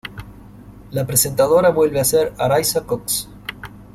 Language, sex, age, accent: Spanish, male, 40-49, Rioplatense: Argentina, Uruguay, este de Bolivia, Paraguay